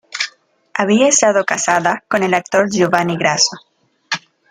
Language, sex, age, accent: Spanish, female, under 19, Andino-Pacífico: Colombia, Perú, Ecuador, oeste de Bolivia y Venezuela andina